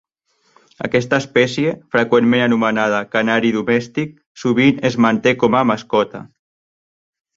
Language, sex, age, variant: Catalan, male, 30-39, Central